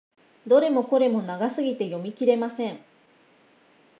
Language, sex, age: Japanese, female, 30-39